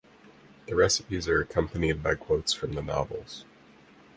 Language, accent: English, United States English